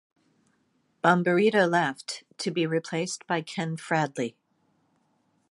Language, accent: English, United States English